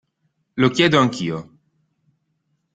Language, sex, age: Italian, male, 19-29